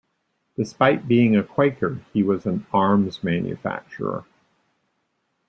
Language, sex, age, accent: English, male, 60-69, United States English